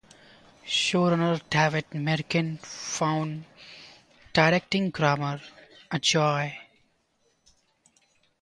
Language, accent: English, India and South Asia (India, Pakistan, Sri Lanka)